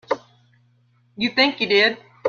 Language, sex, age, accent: English, female, 50-59, United States English